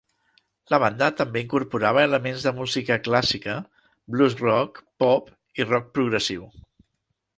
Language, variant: Catalan, Central